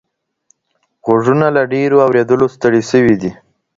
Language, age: Pashto, under 19